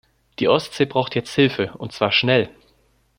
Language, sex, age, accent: German, male, under 19, Deutschland Deutsch